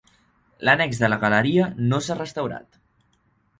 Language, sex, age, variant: Catalan, male, under 19, Central